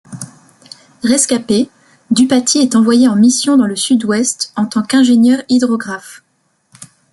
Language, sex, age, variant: French, female, 19-29, Français de métropole